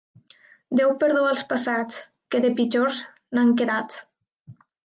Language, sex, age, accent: Catalan, female, 19-29, valencià